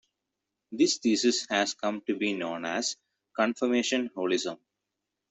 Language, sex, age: English, male, 30-39